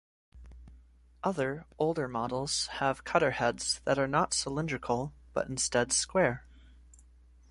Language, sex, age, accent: English, male, 19-29, United States English